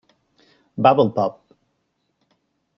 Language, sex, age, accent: Spanish, male, 30-39, Andino-Pacífico: Colombia, Perú, Ecuador, oeste de Bolivia y Venezuela andina